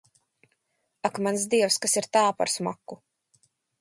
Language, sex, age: Latvian, female, under 19